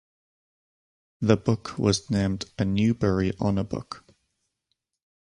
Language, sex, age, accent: English, male, 30-39, England English